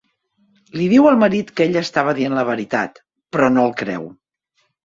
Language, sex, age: Catalan, female, 50-59